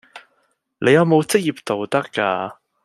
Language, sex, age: Cantonese, male, 19-29